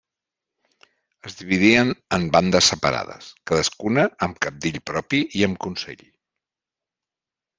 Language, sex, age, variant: Catalan, male, 50-59, Central